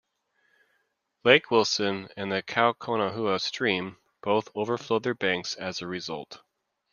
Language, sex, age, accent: English, male, 30-39, United States English